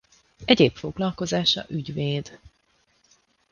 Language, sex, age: Hungarian, female, 30-39